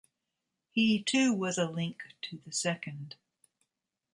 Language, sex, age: English, female, 60-69